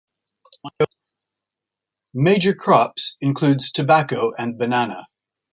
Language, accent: English, England English